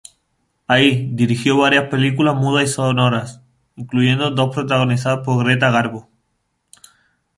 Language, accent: Spanish, España: Sur peninsular (Andalucia, Extremadura, Murcia)